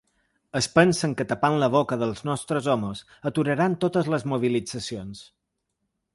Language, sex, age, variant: Catalan, male, 40-49, Balear